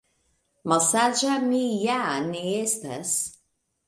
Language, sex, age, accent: Esperanto, female, 50-59, Internacia